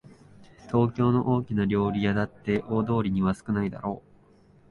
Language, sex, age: Japanese, male, 19-29